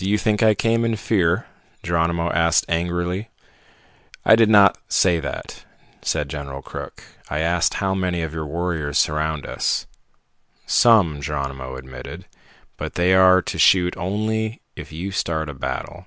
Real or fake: real